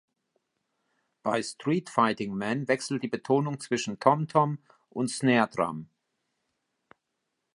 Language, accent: German, Deutschland Deutsch